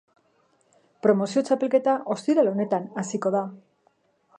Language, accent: Basque, Mendebalekoa (Araba, Bizkaia, Gipuzkoako mendebaleko herri batzuk)